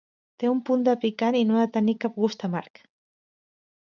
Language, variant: Catalan, Central